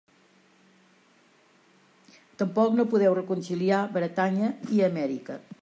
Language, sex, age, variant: Catalan, female, 70-79, Central